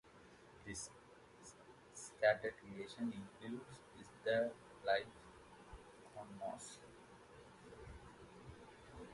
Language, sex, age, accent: English, male, 19-29, England English